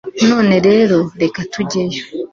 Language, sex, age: Kinyarwanda, female, 19-29